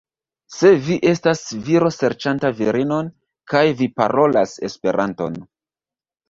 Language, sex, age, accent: Esperanto, male, 30-39, Internacia